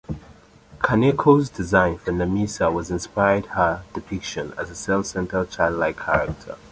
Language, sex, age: English, male, 19-29